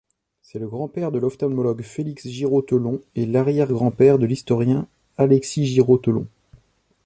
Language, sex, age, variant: French, male, 30-39, Français de métropole